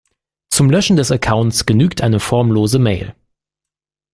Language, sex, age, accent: German, male, 19-29, Deutschland Deutsch